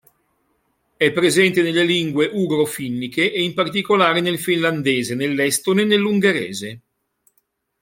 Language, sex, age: Italian, male, 60-69